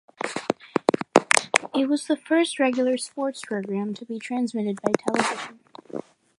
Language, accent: English, United States English